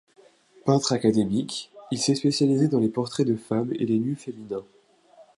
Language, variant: French, Français de métropole